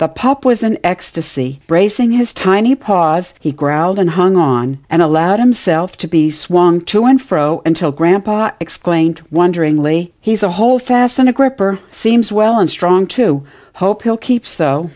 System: none